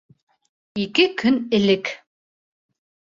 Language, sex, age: Bashkir, female, 30-39